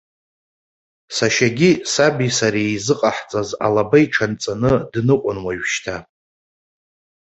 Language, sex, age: Abkhazian, male, 30-39